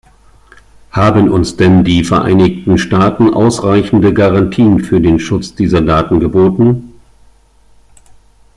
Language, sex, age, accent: German, male, 50-59, Deutschland Deutsch